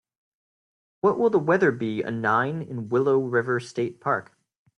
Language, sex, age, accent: English, male, 19-29, United States English